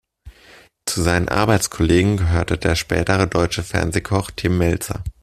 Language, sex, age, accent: German, male, 19-29, Deutschland Deutsch